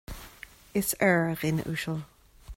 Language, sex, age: Irish, female, 40-49